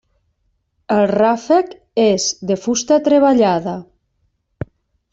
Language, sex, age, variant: Catalan, female, 40-49, Nord-Occidental